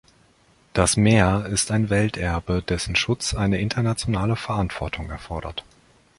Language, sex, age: German, male, 30-39